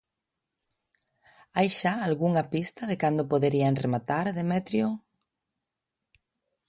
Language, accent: Galician, Normativo (estándar)